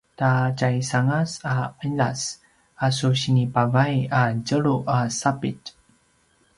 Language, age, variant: Paiwan, 30-39, pinayuanan a kinaikacedasan (東排灣語)